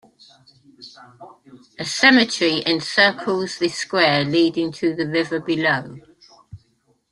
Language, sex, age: English, female, 70-79